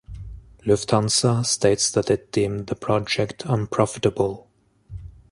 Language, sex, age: English, male, 30-39